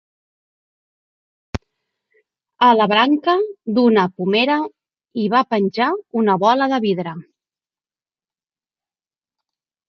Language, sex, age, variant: Catalan, female, 40-49, Central